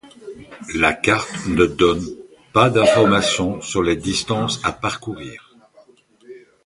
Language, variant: French, Français de métropole